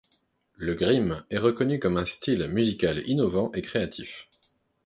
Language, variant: French, Français de métropole